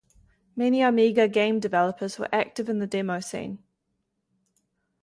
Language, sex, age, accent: English, female, 19-29, New Zealand English